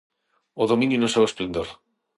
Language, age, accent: Galician, 30-39, Central (gheada); Normativo (estándar); Neofalante